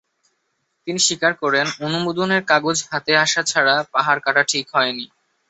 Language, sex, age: Bengali, male, 19-29